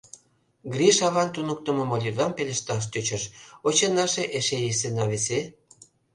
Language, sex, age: Mari, male, 50-59